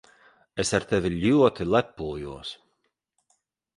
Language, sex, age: Latvian, male, 30-39